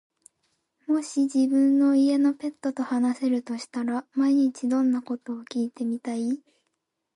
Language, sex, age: Japanese, female, 19-29